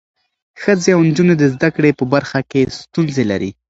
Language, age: Pashto, 19-29